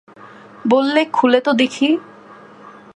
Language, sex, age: Bengali, female, 19-29